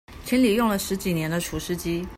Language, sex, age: Chinese, female, 30-39